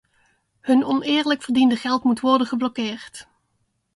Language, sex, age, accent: Dutch, female, 30-39, Nederlands Nederlands